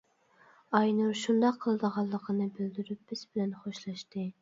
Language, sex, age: Uyghur, female, 19-29